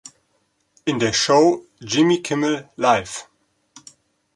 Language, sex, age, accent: German, male, 40-49, Deutschland Deutsch